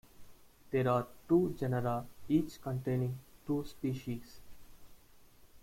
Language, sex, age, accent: English, male, 19-29, India and South Asia (India, Pakistan, Sri Lanka)